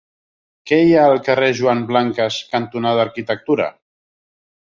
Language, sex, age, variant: Catalan, male, 40-49, Central